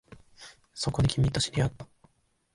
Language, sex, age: Japanese, male, 19-29